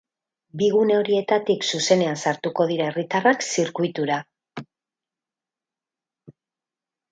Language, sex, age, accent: Basque, female, 50-59, Mendebalekoa (Araba, Bizkaia, Gipuzkoako mendebaleko herri batzuk)